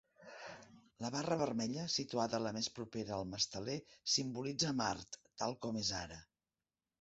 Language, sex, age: Catalan, female, 50-59